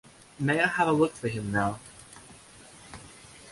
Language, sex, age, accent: English, male, under 19, Australian English